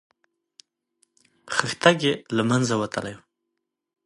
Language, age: Pashto, 30-39